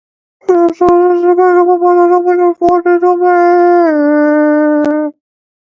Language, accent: English, Canadian English